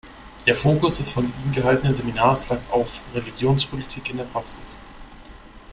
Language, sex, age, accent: German, male, under 19, Deutschland Deutsch